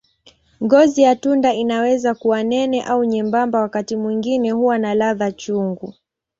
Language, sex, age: Swahili, female, 19-29